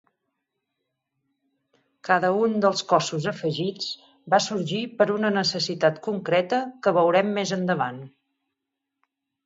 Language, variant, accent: Catalan, Central, central